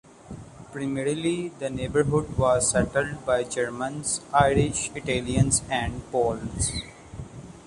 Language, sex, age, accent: English, male, 19-29, India and South Asia (India, Pakistan, Sri Lanka)